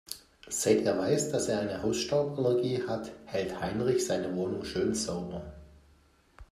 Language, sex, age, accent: German, male, 50-59, Deutschland Deutsch